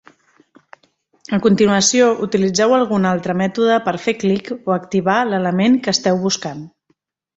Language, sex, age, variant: Catalan, female, 30-39, Central